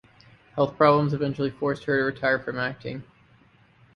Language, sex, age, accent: English, male, 30-39, United States English